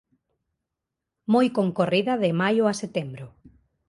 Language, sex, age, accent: Galician, female, 30-39, Normativo (estándar)